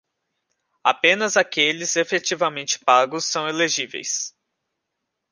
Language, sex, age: Portuguese, male, 19-29